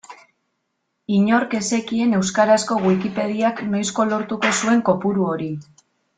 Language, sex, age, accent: Basque, female, 19-29, Mendebalekoa (Araba, Bizkaia, Gipuzkoako mendebaleko herri batzuk)